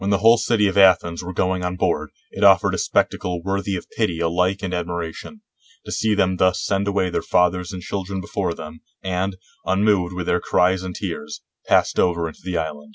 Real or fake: real